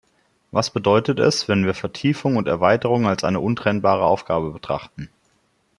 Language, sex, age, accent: German, male, 30-39, Deutschland Deutsch